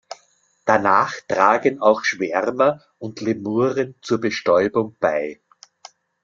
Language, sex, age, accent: German, male, 70-79, Österreichisches Deutsch